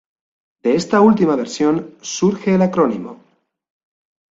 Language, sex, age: Spanish, male, 40-49